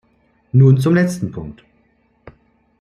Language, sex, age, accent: German, male, under 19, Deutschland Deutsch